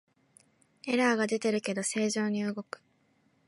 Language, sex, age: Japanese, female, 19-29